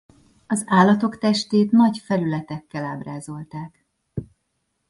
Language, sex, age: Hungarian, female, 40-49